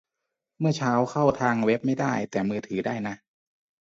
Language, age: Thai, 19-29